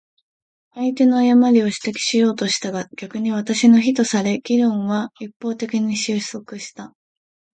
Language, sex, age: Japanese, female, 19-29